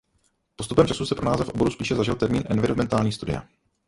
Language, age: Czech, 30-39